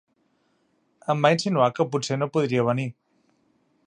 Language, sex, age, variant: Catalan, male, 30-39, Central